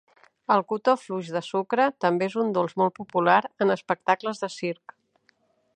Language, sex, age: Catalan, female, 50-59